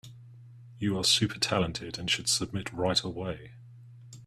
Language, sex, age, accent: English, male, 30-39, England English